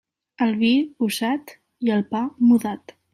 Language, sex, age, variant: Catalan, female, under 19, Central